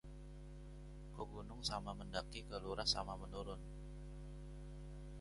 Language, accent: Indonesian, Indonesia